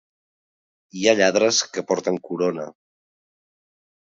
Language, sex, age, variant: Catalan, male, 50-59, Central